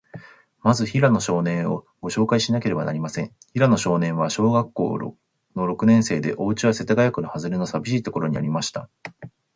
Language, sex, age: Japanese, male, 19-29